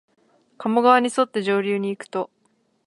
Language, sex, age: Japanese, female, 19-29